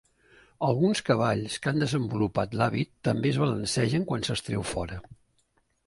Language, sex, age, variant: Catalan, male, 60-69, Central